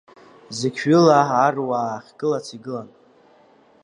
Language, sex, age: Abkhazian, female, 30-39